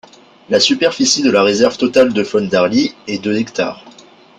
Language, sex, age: French, male, under 19